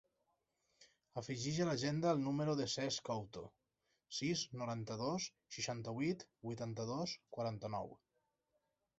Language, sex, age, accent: Catalan, male, 30-39, valencià